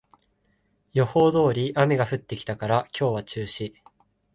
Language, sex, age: Japanese, male, 19-29